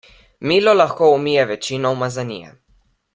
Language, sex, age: Slovenian, male, under 19